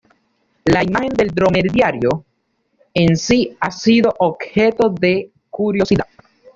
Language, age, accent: Spanish, 50-59, Caribe: Cuba, Venezuela, Puerto Rico, República Dominicana, Panamá, Colombia caribeña, México caribeño, Costa del golfo de México